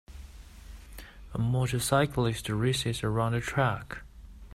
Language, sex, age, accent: English, male, 19-29, United States English